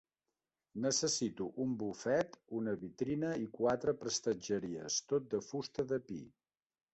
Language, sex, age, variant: Catalan, male, 50-59, Central